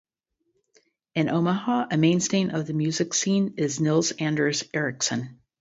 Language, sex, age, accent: English, female, 50-59, United States English; Midwestern